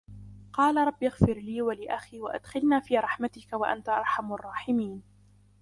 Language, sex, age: Arabic, female, under 19